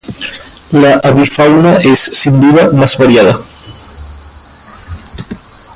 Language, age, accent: Spanish, 19-29, España: Islas Canarias